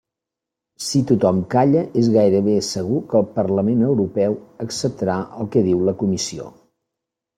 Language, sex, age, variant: Catalan, male, 50-59, Central